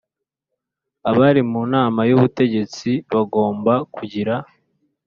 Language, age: Kinyarwanda, 19-29